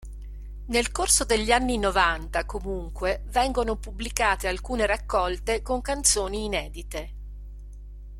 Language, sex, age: Italian, female, 50-59